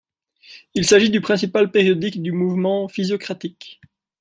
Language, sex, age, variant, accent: French, male, 19-29, Français d'Europe, Français de Belgique